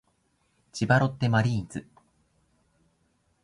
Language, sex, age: Japanese, male, 19-29